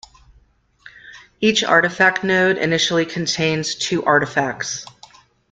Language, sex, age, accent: English, female, 50-59, United States English